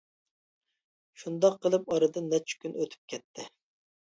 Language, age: Uyghur, 19-29